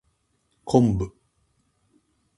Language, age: Japanese, 50-59